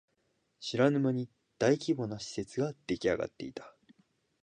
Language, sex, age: Japanese, male, 19-29